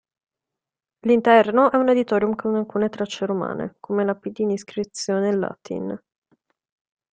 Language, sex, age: Italian, female, 19-29